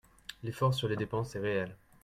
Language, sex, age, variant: French, male, 30-39, Français de métropole